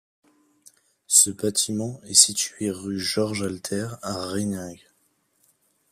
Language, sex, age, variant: French, male, 19-29, Français de métropole